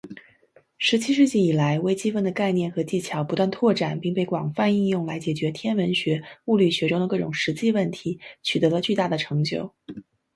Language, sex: Chinese, female